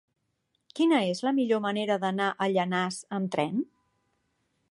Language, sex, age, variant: Catalan, female, 40-49, Central